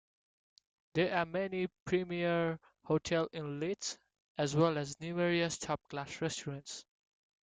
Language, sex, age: English, male, 19-29